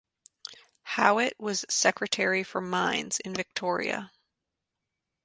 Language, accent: English, United States English